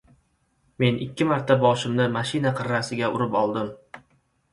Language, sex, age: Uzbek, male, 19-29